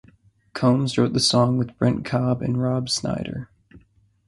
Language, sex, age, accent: English, male, 19-29, United States English